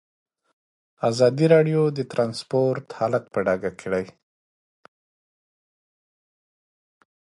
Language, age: Pashto, 30-39